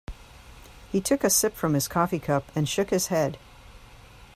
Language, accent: English, United States English